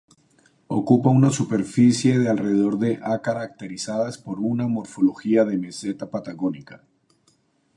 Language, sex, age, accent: Spanish, male, 50-59, Andino-Pacífico: Colombia, Perú, Ecuador, oeste de Bolivia y Venezuela andina